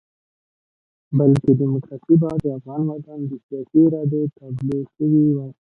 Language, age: Pashto, 19-29